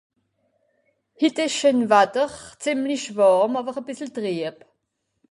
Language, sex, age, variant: Swiss German, female, 40-49, Nordniederàlemmànisch (Rishoffe, Zàwere, Bùsswìller, Hawenau, Brüemt, Stroossbùri, Molse, Dàmbàch, Schlettstàtt, Pfàlzbùri usw.)